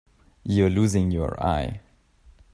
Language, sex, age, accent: English, male, 19-29, United States English